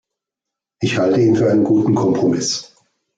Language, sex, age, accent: German, male, 50-59, Deutschland Deutsch